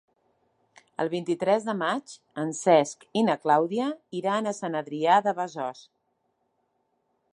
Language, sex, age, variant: Catalan, female, 40-49, Central